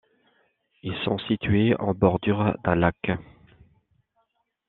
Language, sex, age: French, male, 30-39